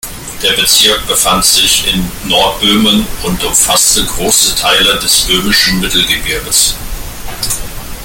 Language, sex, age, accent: German, male, 40-49, Deutschland Deutsch